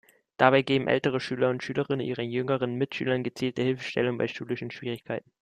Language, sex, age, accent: German, male, 19-29, Deutschland Deutsch